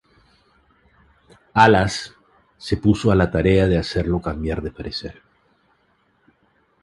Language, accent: Spanish, Andino-Pacífico: Colombia, Perú, Ecuador, oeste de Bolivia y Venezuela andina